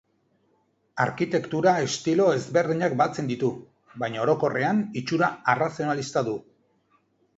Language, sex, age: Basque, male, 50-59